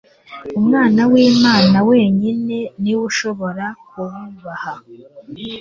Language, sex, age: Kinyarwanda, female, 19-29